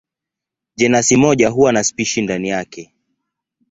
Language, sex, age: Swahili, male, 19-29